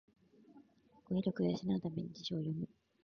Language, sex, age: Japanese, female, 19-29